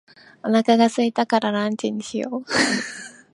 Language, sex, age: Japanese, female, 19-29